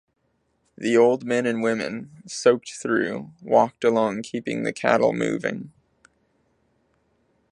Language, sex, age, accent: English, male, 19-29, United States English